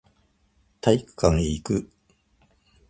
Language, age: Japanese, 50-59